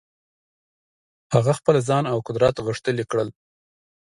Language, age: Pashto, 19-29